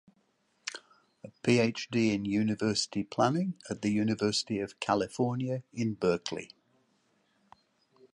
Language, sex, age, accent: English, male, 70-79, England English